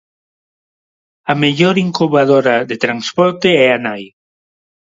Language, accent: Galician, Neofalante